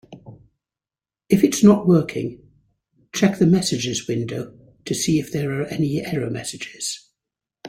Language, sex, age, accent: English, male, 50-59, Welsh English